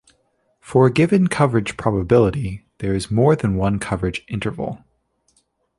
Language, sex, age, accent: English, male, 30-39, United States English